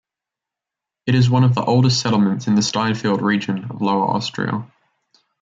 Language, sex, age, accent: English, male, under 19, Australian English